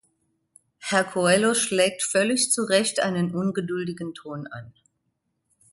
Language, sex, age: German, female, 50-59